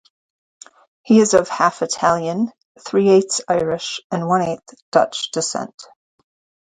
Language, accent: English, United States English